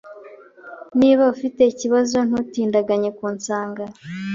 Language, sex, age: Kinyarwanda, female, 19-29